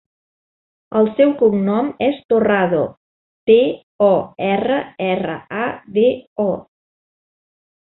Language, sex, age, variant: Catalan, female, 40-49, Central